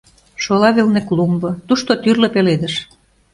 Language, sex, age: Mari, female, 50-59